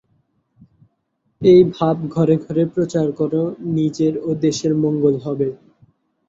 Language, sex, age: Bengali, male, under 19